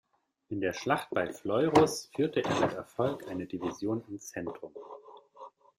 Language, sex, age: German, male, 30-39